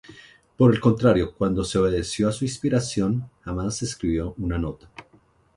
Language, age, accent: Spanish, 40-49, Andino-Pacífico: Colombia, Perú, Ecuador, oeste de Bolivia y Venezuela andina